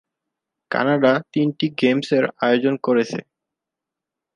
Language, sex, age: Bengali, male, 19-29